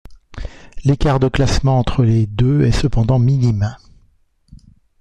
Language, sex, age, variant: French, male, 50-59, Français de métropole